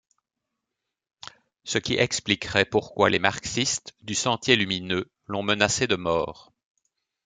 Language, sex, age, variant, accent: French, male, 40-49, Français d'Europe, Français de Belgique